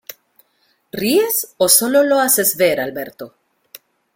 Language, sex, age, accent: Spanish, female, 40-49, América central